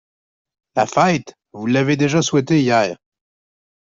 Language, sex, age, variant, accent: French, male, 30-39, Français d'Amérique du Nord, Français du Canada